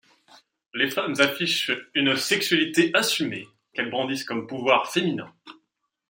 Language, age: French, 30-39